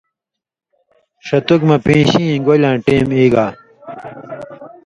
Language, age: Indus Kohistani, 30-39